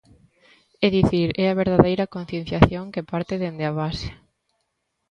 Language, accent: Galician, Central (gheada)